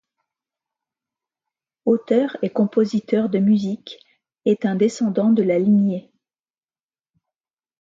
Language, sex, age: French, female, 50-59